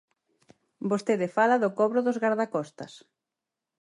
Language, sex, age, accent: Galician, female, 30-39, Oriental (común en zona oriental)